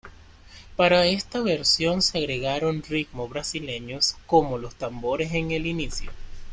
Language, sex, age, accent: Spanish, male, 19-29, Caribe: Cuba, Venezuela, Puerto Rico, República Dominicana, Panamá, Colombia caribeña, México caribeño, Costa del golfo de México